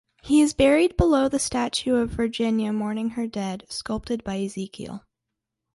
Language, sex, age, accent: English, female, under 19, United States English